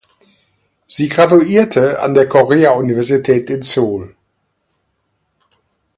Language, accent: German, Deutschland Deutsch